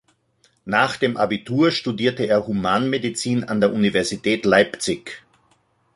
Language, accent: German, Österreichisches Deutsch